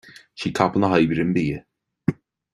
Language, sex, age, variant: Irish, male, 19-29, Gaeilge Chonnacht